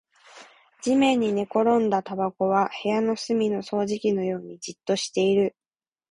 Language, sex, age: Japanese, female, 19-29